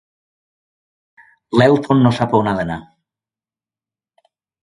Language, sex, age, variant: Catalan, male, 60-69, Balear